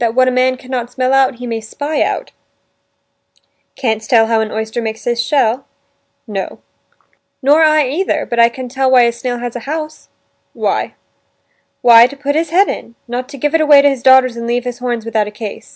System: none